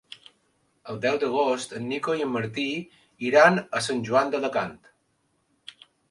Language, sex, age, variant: Catalan, male, 30-39, Balear